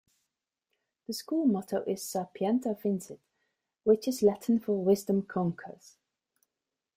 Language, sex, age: English, female, 40-49